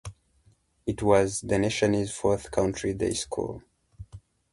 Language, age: English, 19-29